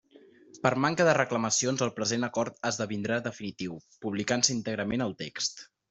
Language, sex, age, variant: Catalan, male, 19-29, Central